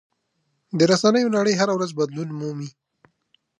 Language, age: Pashto, 19-29